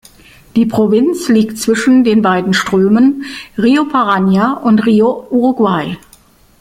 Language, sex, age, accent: German, female, 50-59, Deutschland Deutsch